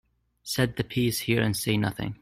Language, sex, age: English, male, 19-29